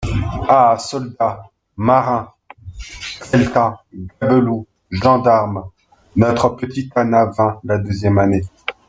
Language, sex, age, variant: French, male, 50-59, Français de métropole